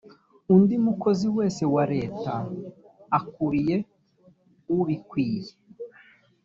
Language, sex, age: Kinyarwanda, male, 30-39